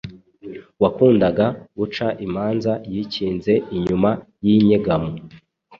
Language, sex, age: Kinyarwanda, male, 40-49